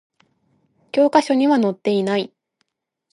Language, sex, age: Japanese, female, 19-29